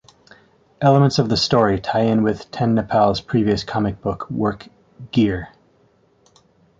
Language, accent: English, United States English